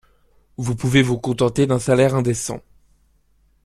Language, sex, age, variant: French, male, 19-29, Français de métropole